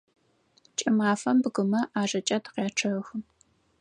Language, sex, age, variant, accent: Adyghe, female, 19-29, Адыгабзэ (Кирил, пстэумэ зэдыряе), Бжъэдыгъу (Bjeduğ)